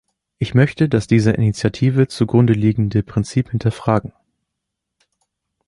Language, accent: German, Deutschland Deutsch